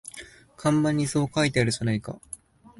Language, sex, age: Japanese, male, 19-29